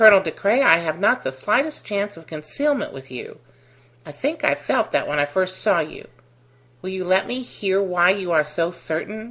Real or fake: real